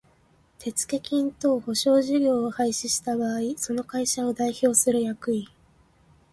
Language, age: Japanese, 19-29